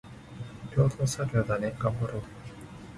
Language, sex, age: Japanese, male, 19-29